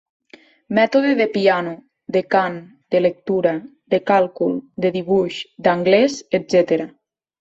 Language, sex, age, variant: Catalan, female, 19-29, Nord-Occidental